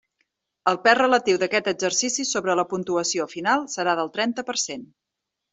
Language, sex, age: Catalan, female, 40-49